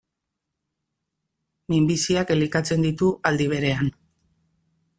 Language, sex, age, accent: Basque, female, 40-49, Mendebalekoa (Araba, Bizkaia, Gipuzkoako mendebaleko herri batzuk)